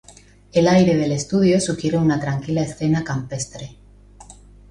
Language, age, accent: Spanish, 40-49, España: Centro-Sur peninsular (Madrid, Toledo, Castilla-La Mancha)